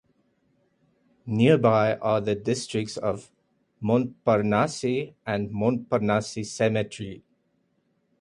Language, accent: English, Southern African (South Africa, Zimbabwe, Namibia)